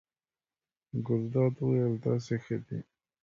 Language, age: Pashto, 19-29